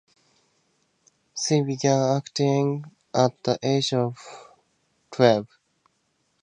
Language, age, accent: English, 19-29, United States English